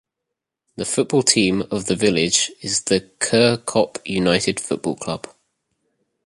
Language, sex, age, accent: English, male, 19-29, England English